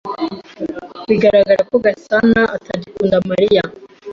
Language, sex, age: Kinyarwanda, female, 19-29